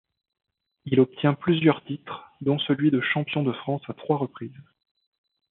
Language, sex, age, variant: French, male, 30-39, Français de métropole